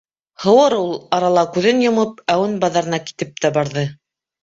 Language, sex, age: Bashkir, female, 30-39